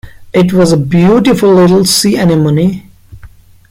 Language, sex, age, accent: English, male, 19-29, India and South Asia (India, Pakistan, Sri Lanka)